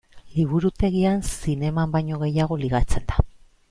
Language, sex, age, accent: Basque, female, 40-49, Mendebalekoa (Araba, Bizkaia, Gipuzkoako mendebaleko herri batzuk)